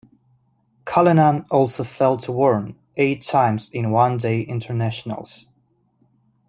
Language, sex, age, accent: English, male, 19-29, England English